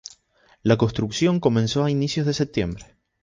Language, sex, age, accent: Spanish, male, 19-29, España: Islas Canarias